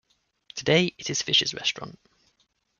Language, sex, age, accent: English, male, 30-39, England English